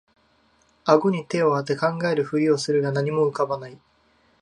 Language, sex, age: Japanese, male, 19-29